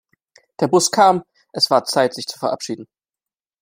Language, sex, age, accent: German, male, 19-29, Deutschland Deutsch